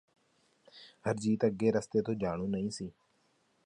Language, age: Punjabi, 30-39